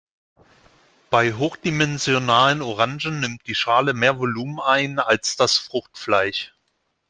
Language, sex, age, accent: German, male, 40-49, Deutschland Deutsch